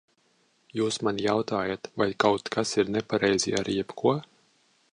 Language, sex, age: Latvian, male, 40-49